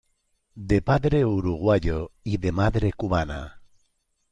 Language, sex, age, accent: Spanish, male, 50-59, España: Centro-Sur peninsular (Madrid, Toledo, Castilla-La Mancha)